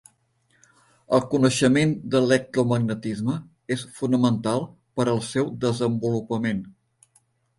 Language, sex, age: Catalan, male, 70-79